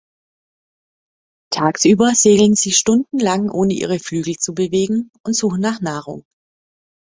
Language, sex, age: German, female, 30-39